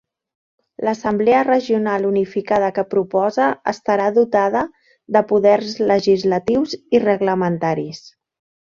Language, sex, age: Catalan, female, 40-49